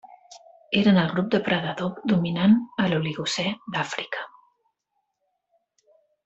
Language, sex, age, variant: Catalan, female, 50-59, Central